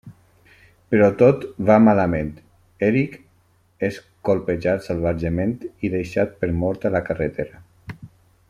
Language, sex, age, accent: Catalan, male, 40-49, valencià